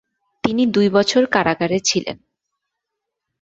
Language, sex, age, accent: Bengali, female, 19-29, প্রমিত বাংলা